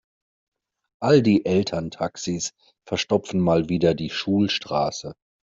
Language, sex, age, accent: German, male, 30-39, Deutschland Deutsch